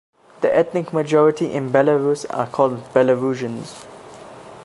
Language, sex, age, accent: English, male, under 19, Southern African (South Africa, Zimbabwe, Namibia)